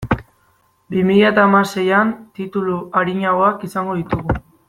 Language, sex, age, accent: Basque, female, 19-29, Mendebalekoa (Araba, Bizkaia, Gipuzkoako mendebaleko herri batzuk)